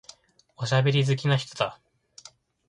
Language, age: Japanese, 19-29